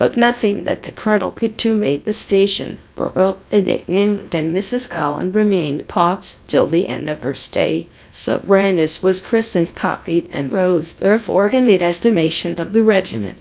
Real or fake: fake